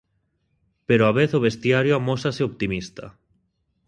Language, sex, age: Galician, male, 19-29